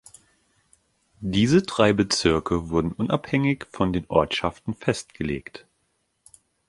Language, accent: German, Deutschland Deutsch